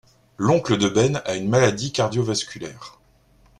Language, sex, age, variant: French, male, 40-49, Français de métropole